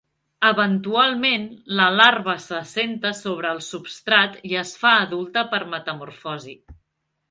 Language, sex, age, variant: Catalan, female, 30-39, Central